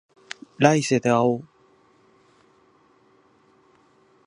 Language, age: Japanese, 19-29